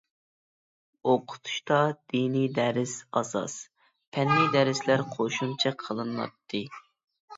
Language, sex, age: Uyghur, female, under 19